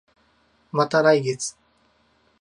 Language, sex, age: Japanese, male, 19-29